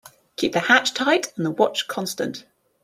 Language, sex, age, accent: English, female, 30-39, England English